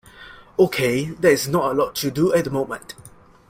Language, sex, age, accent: English, male, 19-29, Malaysian English